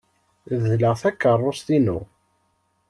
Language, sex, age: Kabyle, male, 19-29